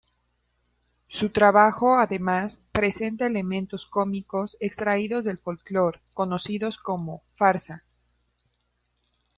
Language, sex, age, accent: Spanish, female, 19-29, México